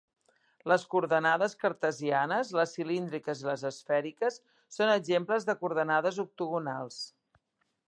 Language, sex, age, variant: Catalan, female, 50-59, Central